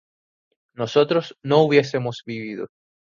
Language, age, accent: Spanish, 19-29, España: Islas Canarias